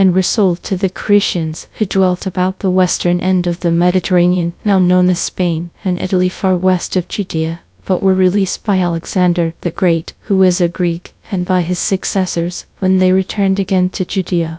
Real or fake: fake